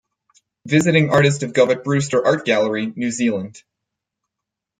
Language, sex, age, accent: English, male, 19-29, United States English